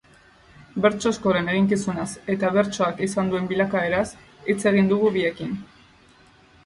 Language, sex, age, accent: Basque, female, 19-29, Mendebalekoa (Araba, Bizkaia, Gipuzkoako mendebaleko herri batzuk)